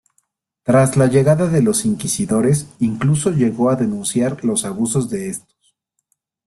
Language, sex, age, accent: Spanish, male, 30-39, México